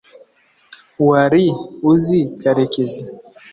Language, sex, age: Kinyarwanda, male, 19-29